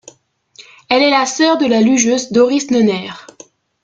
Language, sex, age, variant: French, female, 19-29, Français de métropole